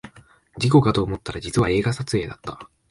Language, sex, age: Japanese, male, under 19